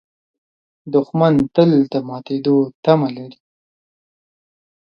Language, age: Pashto, 30-39